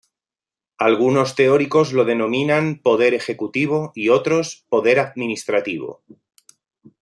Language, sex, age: Spanish, male, 40-49